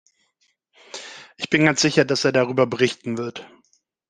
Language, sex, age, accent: German, male, 50-59, Deutschland Deutsch